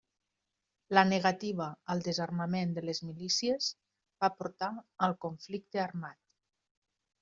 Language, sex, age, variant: Catalan, female, 50-59, Nord-Occidental